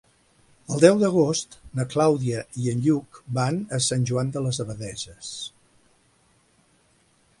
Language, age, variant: Catalan, 60-69, Central